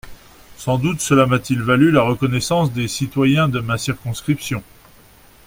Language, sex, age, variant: French, male, 40-49, Français de métropole